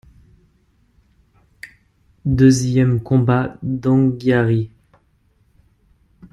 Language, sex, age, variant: French, male, 19-29, Français de métropole